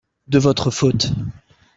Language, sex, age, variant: French, male, 30-39, Français de métropole